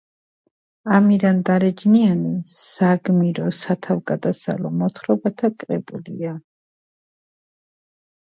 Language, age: Georgian, 40-49